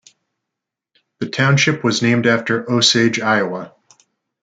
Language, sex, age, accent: English, male, 19-29, United States English